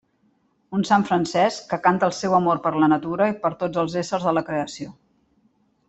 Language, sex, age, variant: Catalan, female, 50-59, Central